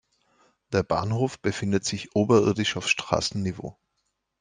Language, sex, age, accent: German, male, 40-49, Österreichisches Deutsch